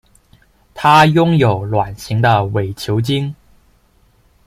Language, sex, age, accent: Chinese, male, 19-29, 出生地：广东省